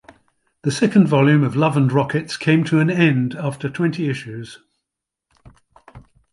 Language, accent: English, England English